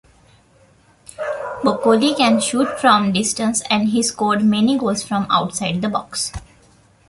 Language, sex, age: English, female, 19-29